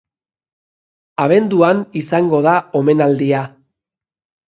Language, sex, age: Basque, male, 50-59